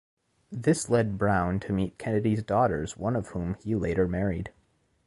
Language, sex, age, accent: English, male, 19-29, United States English